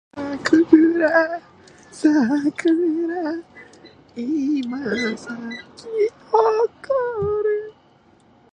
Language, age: Japanese, 19-29